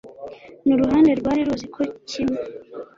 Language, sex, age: Kinyarwanda, female, 19-29